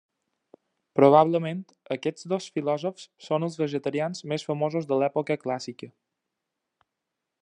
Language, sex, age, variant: Catalan, male, 19-29, Balear